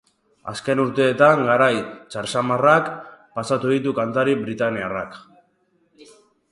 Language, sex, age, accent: Basque, female, 40-49, Mendebalekoa (Araba, Bizkaia, Gipuzkoako mendebaleko herri batzuk)